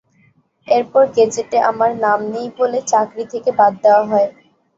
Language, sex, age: Bengali, female, 19-29